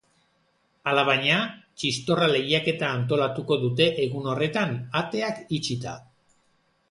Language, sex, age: Basque, male, 40-49